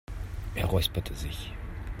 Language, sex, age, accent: German, male, 40-49, Deutschland Deutsch